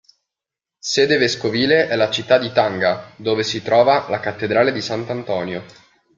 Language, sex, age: Italian, male, 19-29